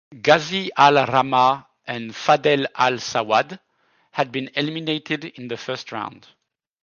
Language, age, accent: English, 30-39, United States English